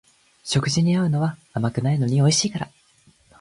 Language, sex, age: Japanese, male, 19-29